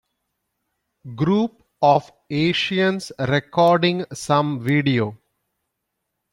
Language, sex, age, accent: English, male, 40-49, India and South Asia (India, Pakistan, Sri Lanka)